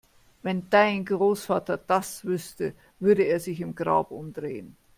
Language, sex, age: German, female, 50-59